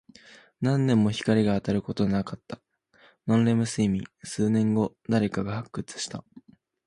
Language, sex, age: Japanese, male, under 19